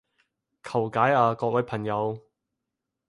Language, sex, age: Cantonese, male, 30-39